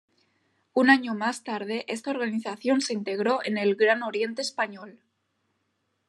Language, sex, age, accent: Spanish, female, under 19, España: Norte peninsular (Asturias, Castilla y León, Cantabria, País Vasco, Navarra, Aragón, La Rioja, Guadalajara, Cuenca)